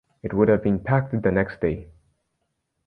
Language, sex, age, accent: English, male, 19-29, United States English